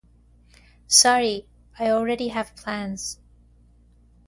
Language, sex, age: English, female, 30-39